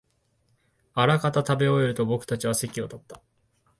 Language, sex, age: Japanese, male, 19-29